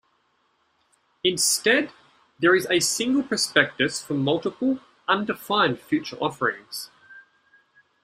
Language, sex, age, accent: English, male, 30-39, Australian English